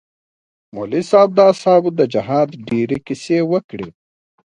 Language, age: Pashto, 30-39